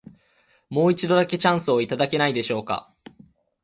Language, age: Japanese, 19-29